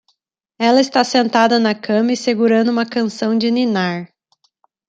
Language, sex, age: Portuguese, female, 30-39